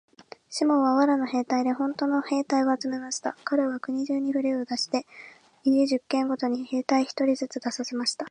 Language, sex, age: Japanese, female, 19-29